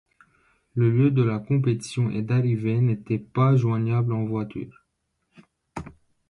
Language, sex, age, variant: French, male, 19-29, Français de métropole